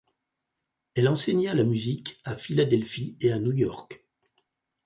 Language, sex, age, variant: French, male, 60-69, Français de métropole